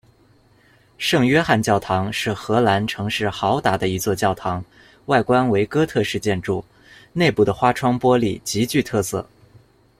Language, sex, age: Chinese, male, 19-29